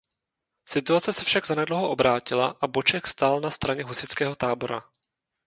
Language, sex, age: Czech, male, 19-29